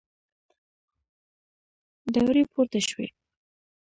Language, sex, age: Pashto, female, 19-29